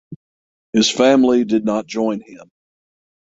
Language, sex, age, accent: English, male, 50-59, United States English; southern United States